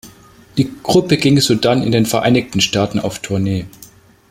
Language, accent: German, Deutschland Deutsch